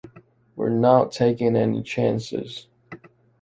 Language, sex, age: English, male, 19-29